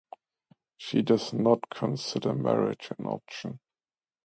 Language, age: English, 30-39